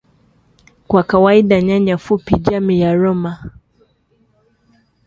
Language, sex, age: English, female, 19-29